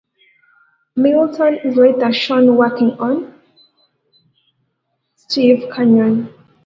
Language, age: English, 19-29